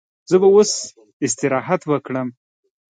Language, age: Pashto, 19-29